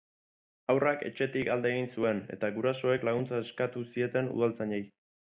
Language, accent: Basque, Erdialdekoa edo Nafarra (Gipuzkoa, Nafarroa)